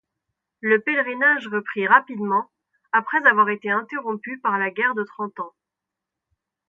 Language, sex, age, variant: French, female, 19-29, Français de métropole